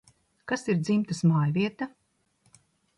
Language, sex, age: Latvian, female, 60-69